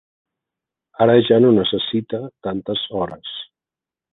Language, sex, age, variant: Catalan, male, 50-59, Central